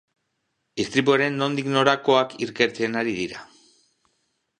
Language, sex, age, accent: Basque, male, 40-49, Mendebalekoa (Araba, Bizkaia, Gipuzkoako mendebaleko herri batzuk)